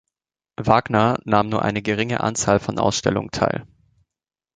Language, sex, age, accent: German, male, 19-29, Deutschland Deutsch